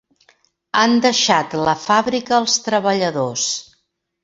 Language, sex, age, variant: Catalan, female, 50-59, Central